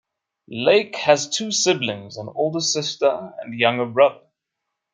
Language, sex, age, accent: English, male, 30-39, Southern African (South Africa, Zimbabwe, Namibia)